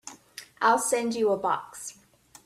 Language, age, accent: English, 40-49, United States English